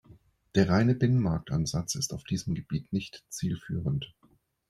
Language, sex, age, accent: German, male, 40-49, Deutschland Deutsch